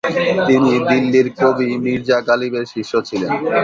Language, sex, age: Bengali, male, 19-29